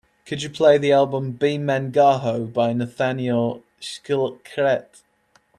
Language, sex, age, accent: English, male, 19-29, England English